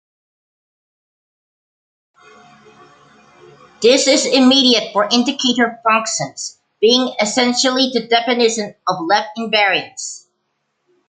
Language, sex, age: English, male, 19-29